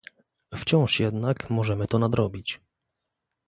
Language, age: Polish, 30-39